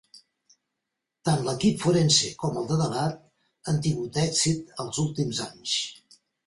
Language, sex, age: Catalan, male, 80-89